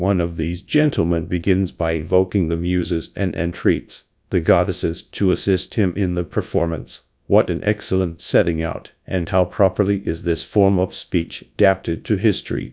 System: TTS, GradTTS